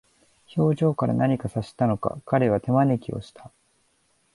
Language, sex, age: Japanese, male, 19-29